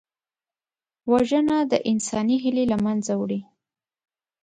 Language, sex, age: Pashto, female, 19-29